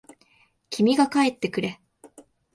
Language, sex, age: Japanese, female, 19-29